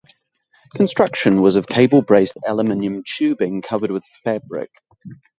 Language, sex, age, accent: English, male, 30-39, England English; New Zealand English